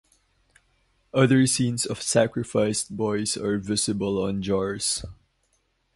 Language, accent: English, Filipino